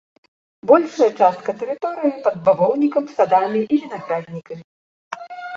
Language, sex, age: Belarusian, female, 19-29